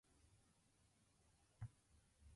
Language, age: Japanese, 19-29